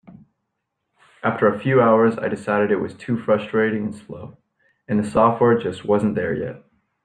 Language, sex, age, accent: English, male, 19-29, United States English